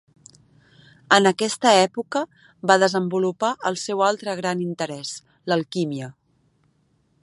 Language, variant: Catalan, Central